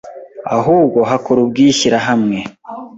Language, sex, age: Kinyarwanda, male, 19-29